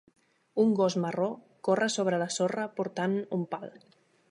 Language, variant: Catalan, Nord-Occidental